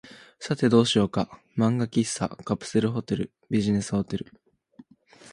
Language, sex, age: Japanese, male, under 19